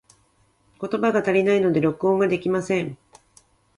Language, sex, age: Japanese, female, 40-49